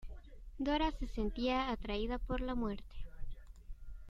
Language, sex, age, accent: Spanish, female, under 19, Rioplatense: Argentina, Uruguay, este de Bolivia, Paraguay